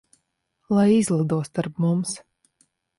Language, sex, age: Latvian, female, 30-39